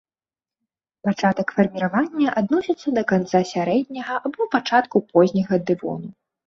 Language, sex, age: Belarusian, female, 19-29